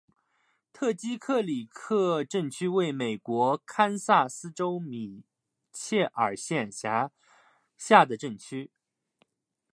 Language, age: Chinese, 19-29